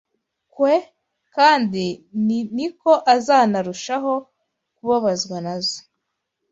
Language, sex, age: Kinyarwanda, female, 19-29